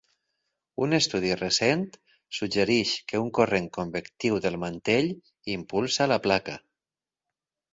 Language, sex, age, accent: Catalan, male, 40-49, valencià